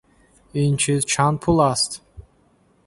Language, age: Tajik, 19-29